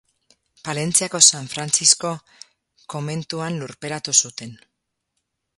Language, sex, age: Basque, female, 30-39